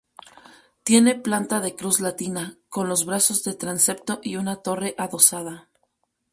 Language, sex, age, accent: Spanish, female, 30-39, México